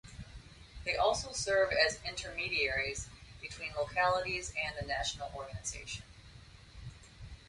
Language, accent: English, United States English